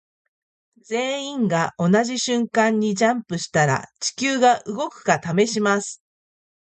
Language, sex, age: Japanese, female, 40-49